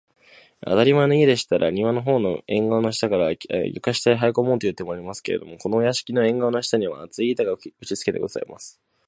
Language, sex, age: Japanese, male, 19-29